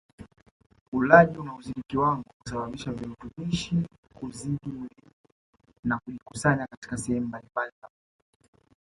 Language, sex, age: Swahili, male, 19-29